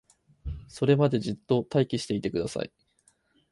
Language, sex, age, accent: Japanese, male, 19-29, 標準語